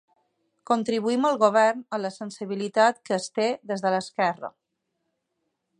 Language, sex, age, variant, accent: Catalan, female, 40-49, Balear, balear; Palma